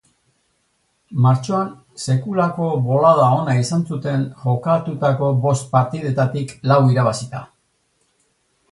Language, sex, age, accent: Basque, male, 60-69, Erdialdekoa edo Nafarra (Gipuzkoa, Nafarroa)